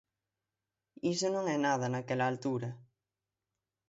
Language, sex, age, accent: Galician, male, 19-29, Atlántico (seseo e gheada); Normativo (estándar)